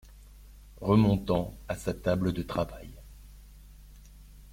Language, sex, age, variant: French, male, 30-39, Français de métropole